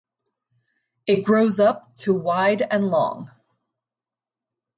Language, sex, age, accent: English, female, 30-39, United States English